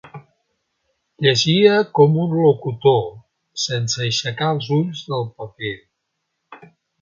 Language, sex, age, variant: Catalan, male, 60-69, Central